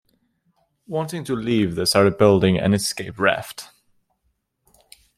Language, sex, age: English, male, under 19